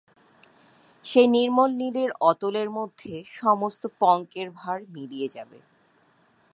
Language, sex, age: Bengali, female, 30-39